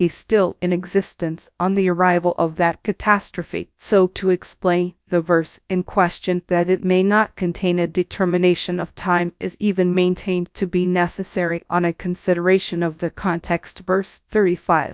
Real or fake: fake